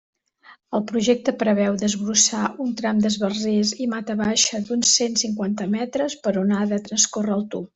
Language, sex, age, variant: Catalan, female, 50-59, Central